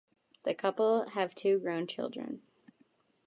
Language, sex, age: English, female, under 19